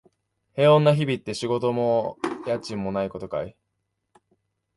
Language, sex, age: Japanese, male, 19-29